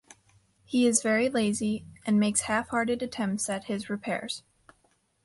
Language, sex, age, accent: English, female, under 19, United States English